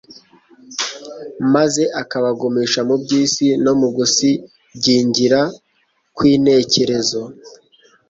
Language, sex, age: Kinyarwanda, male, 40-49